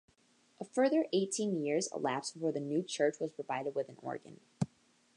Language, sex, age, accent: English, female, under 19, United States English